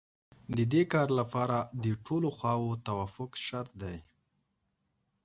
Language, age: Pashto, 19-29